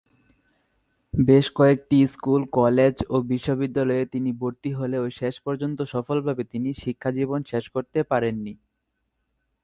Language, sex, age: Bengali, male, under 19